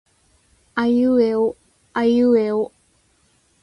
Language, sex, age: Japanese, female, 19-29